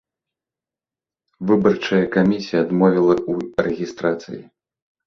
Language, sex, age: Belarusian, male, 30-39